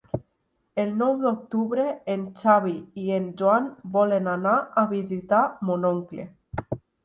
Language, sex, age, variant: Catalan, female, 19-29, Nord-Occidental